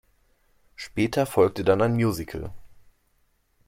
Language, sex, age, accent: German, male, 19-29, Deutschland Deutsch